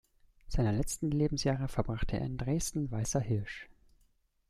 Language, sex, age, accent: German, male, 19-29, Deutschland Deutsch